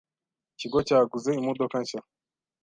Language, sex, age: Kinyarwanda, male, 19-29